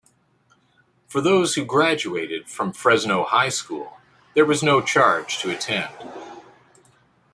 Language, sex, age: English, male, 50-59